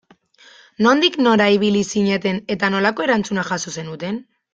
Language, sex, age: Basque, female, 19-29